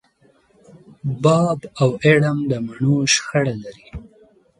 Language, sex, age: Pashto, male, 19-29